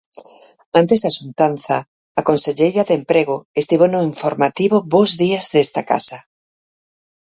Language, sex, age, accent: Galician, female, 50-59, Normativo (estándar)